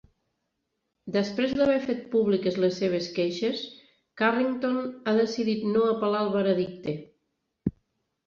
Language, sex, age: Catalan, female, 40-49